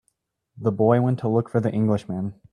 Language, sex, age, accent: English, male, 19-29, United States English